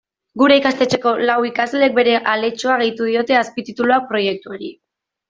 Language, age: Basque, 19-29